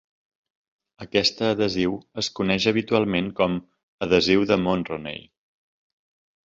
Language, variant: Catalan, Central